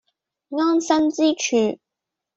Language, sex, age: Cantonese, female, 19-29